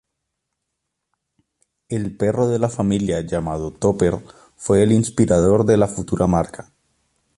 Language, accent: Spanish, Andino-Pacífico: Colombia, Perú, Ecuador, oeste de Bolivia y Venezuela andina